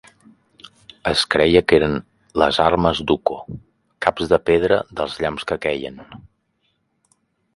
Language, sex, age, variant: Catalan, male, 40-49, Central